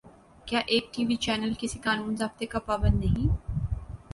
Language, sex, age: Urdu, female, 19-29